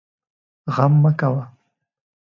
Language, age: Pashto, 19-29